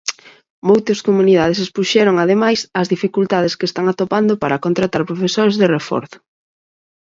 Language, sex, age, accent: Galician, female, 30-39, Normativo (estándar)